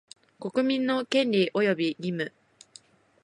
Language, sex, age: Japanese, female, 19-29